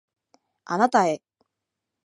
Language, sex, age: Japanese, female, 19-29